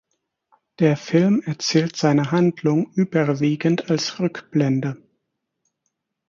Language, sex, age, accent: German, male, 30-39, Deutschland Deutsch